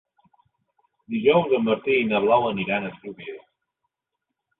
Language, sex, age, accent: Catalan, male, 40-49, central; nord-occidental